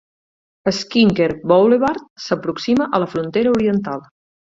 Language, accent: Catalan, Empordanès